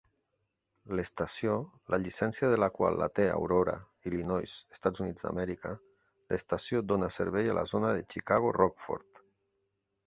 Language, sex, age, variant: Catalan, male, 40-49, Nord-Occidental